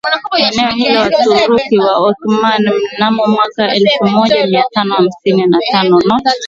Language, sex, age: Swahili, female, 19-29